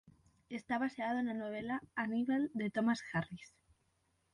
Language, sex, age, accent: Galician, female, 19-29, Atlántico (seseo e gheada)